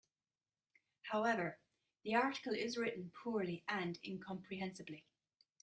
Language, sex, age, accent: English, female, 30-39, Irish English